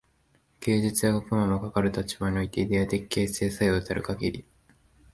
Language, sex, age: Japanese, male, 19-29